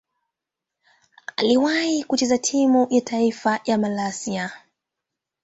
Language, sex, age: Swahili, female, 19-29